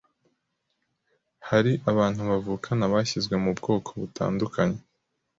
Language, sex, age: Kinyarwanda, male, 40-49